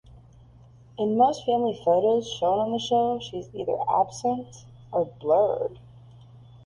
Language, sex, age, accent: English, female, 19-29, United States English